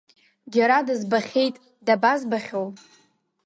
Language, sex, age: Abkhazian, female, under 19